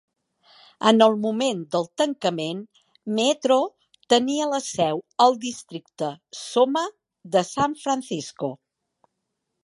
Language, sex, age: Catalan, female, 60-69